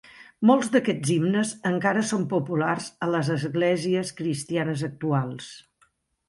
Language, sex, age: Catalan, female, 60-69